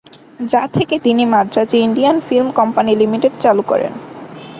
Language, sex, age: Bengali, female, under 19